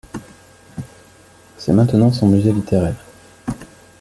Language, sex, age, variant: French, male, 40-49, Français de métropole